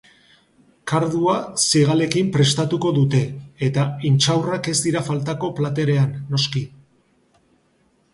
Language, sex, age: Basque, male, 50-59